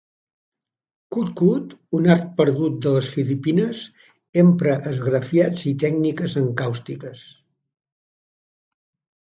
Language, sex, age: Catalan, male, 70-79